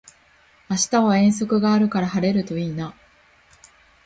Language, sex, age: Japanese, female, 19-29